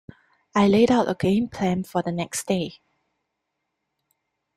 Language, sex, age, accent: English, female, 19-29, Singaporean English